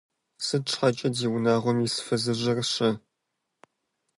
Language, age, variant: Kabardian, 19-29, Адыгэбзэ (Къэбэрдей, Кирил, псоми зэдай)